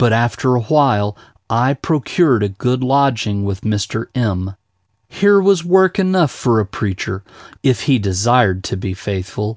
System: none